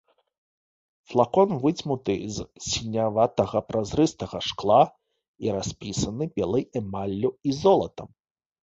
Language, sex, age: Belarusian, male, 30-39